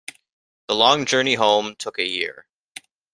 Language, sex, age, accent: English, male, 19-29, United States English